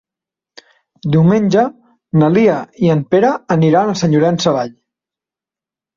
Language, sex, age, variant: Catalan, male, 30-39, Central